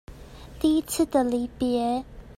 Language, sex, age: Chinese, female, 30-39